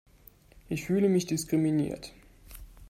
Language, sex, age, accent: German, male, 19-29, Deutschland Deutsch